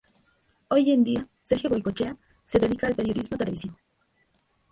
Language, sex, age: Spanish, female, 30-39